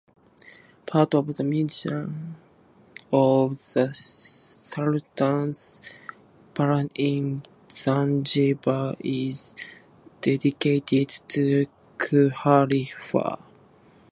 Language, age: English, under 19